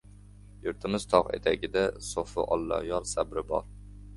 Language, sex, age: Uzbek, male, under 19